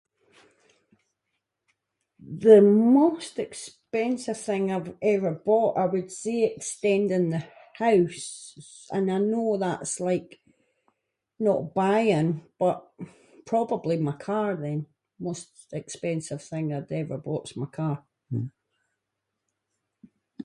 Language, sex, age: Scots, female, 50-59